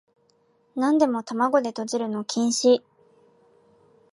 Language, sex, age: Japanese, female, 19-29